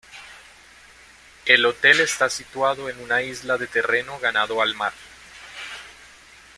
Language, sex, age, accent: Spanish, male, 19-29, Andino-Pacífico: Colombia, Perú, Ecuador, oeste de Bolivia y Venezuela andina